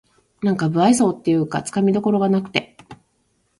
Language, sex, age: Japanese, female, 40-49